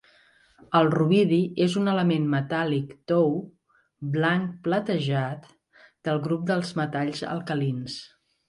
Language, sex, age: Catalan, female, 40-49